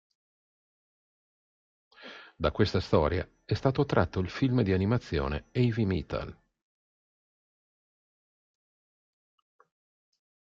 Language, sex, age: Italian, male, 50-59